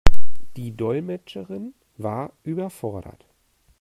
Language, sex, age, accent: German, male, 40-49, Deutschland Deutsch